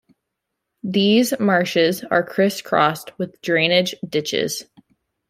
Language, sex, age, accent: English, female, under 19, United States English